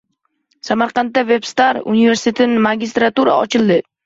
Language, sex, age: Uzbek, male, under 19